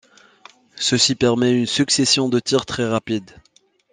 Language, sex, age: French, male, 30-39